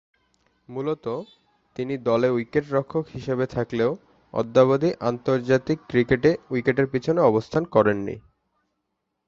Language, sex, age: Bengali, male, 19-29